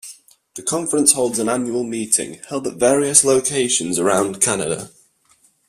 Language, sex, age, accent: English, male, 19-29, England English